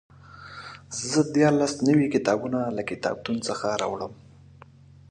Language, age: Pashto, 30-39